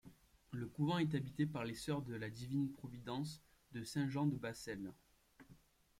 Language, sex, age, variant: French, male, 19-29, Français de métropole